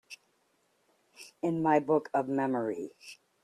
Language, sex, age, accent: English, female, 50-59, United States English